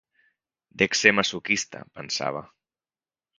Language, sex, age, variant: Catalan, male, 30-39, Central